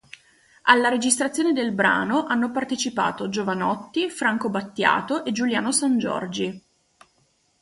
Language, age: Italian, 19-29